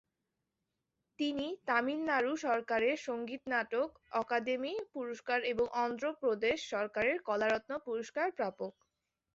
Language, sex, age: Bengali, female, 19-29